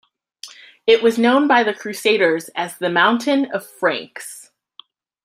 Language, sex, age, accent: English, female, 19-29, United States English